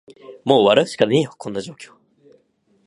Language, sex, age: Japanese, male, 19-29